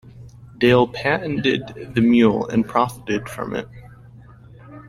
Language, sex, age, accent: English, male, under 19, United States English